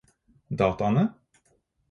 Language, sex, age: Norwegian Bokmål, male, 30-39